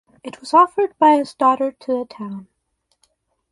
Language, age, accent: English, under 19, Canadian English